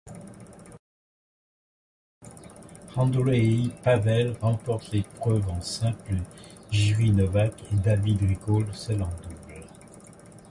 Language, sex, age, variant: French, male, 70-79, Français de métropole